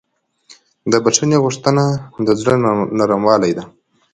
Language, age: Pashto, 19-29